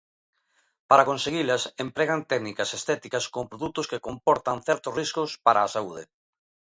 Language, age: Galician, 40-49